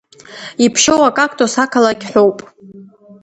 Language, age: Abkhazian, under 19